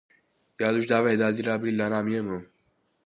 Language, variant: Portuguese, Portuguese (Brasil)